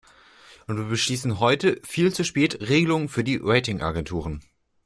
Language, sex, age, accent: German, male, 19-29, Deutschland Deutsch